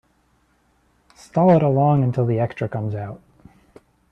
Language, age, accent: English, 19-29, United States English